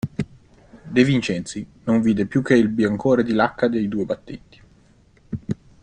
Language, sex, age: Italian, male, 19-29